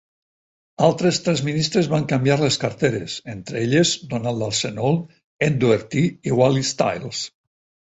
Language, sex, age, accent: Catalan, male, 60-69, valencià